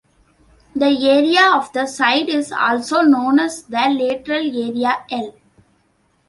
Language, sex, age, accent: English, female, under 19, India and South Asia (India, Pakistan, Sri Lanka)